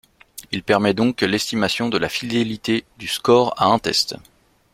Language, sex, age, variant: French, male, 30-39, Français de métropole